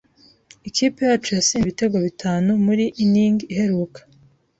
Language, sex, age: Kinyarwanda, female, 19-29